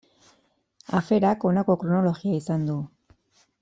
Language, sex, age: Basque, female, 40-49